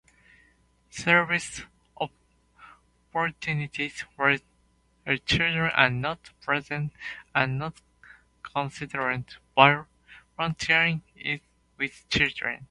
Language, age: English, 19-29